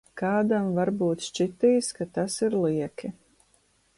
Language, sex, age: Latvian, female, 50-59